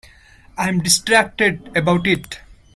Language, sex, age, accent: English, male, 19-29, India and South Asia (India, Pakistan, Sri Lanka)